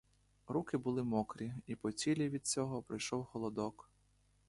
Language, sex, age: Ukrainian, male, 19-29